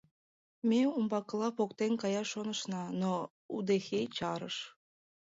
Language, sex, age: Mari, female, 19-29